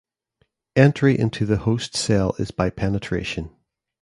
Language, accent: English, Northern Irish